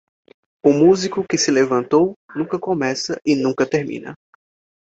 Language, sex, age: Portuguese, male, 19-29